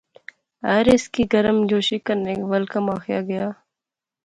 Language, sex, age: Pahari-Potwari, female, 19-29